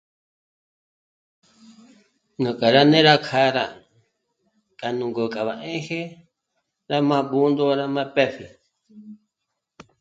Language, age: Michoacán Mazahua, 19-29